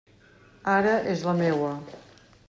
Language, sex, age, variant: Catalan, female, 50-59, Central